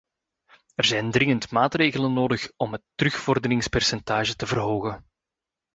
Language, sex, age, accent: Dutch, male, 30-39, Belgisch Nederlands